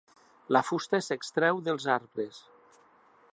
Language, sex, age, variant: Catalan, male, 60-69, Central